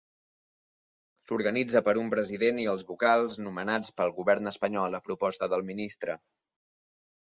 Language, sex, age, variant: Catalan, male, 19-29, Central